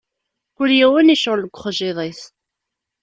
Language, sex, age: Kabyle, female, 19-29